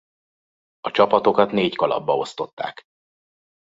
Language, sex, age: Hungarian, male, 30-39